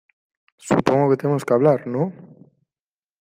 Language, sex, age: Spanish, male, 19-29